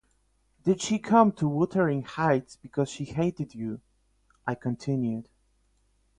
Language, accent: English, Slavic; polish